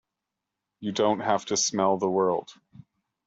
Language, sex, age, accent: English, male, 30-39, Canadian English